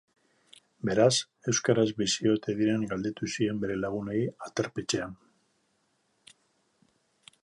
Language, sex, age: Basque, male, 50-59